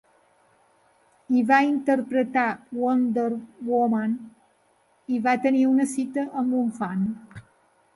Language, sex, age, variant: Catalan, female, 50-59, Balear